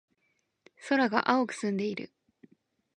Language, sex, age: Japanese, female, 19-29